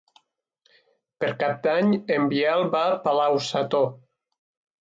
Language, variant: Catalan, Nord-Occidental